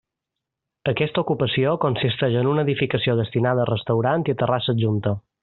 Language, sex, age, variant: Catalan, male, 19-29, Balear